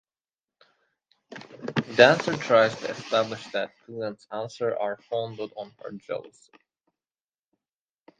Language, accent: English, England English